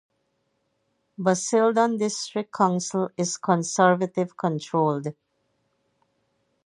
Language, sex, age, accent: English, female, 50-59, England English